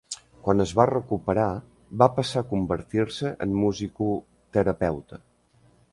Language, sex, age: Catalan, male, 50-59